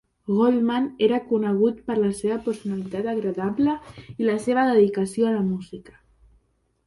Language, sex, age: Catalan, female, under 19